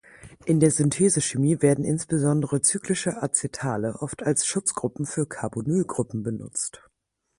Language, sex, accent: German, female, Deutschland Deutsch